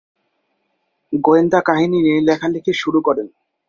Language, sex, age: Bengali, male, 19-29